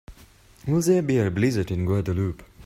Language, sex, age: English, male, under 19